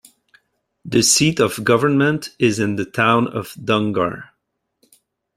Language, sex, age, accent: English, male, 30-39, Canadian English